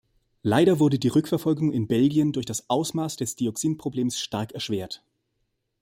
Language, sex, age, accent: German, male, 19-29, Deutschland Deutsch